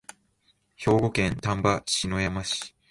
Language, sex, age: Japanese, male, 19-29